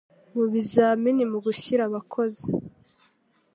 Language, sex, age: Kinyarwanda, female, 19-29